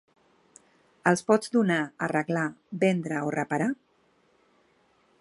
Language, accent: Catalan, aprenent (recent, des del castellà)